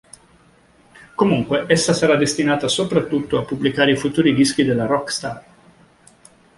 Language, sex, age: Italian, male, 50-59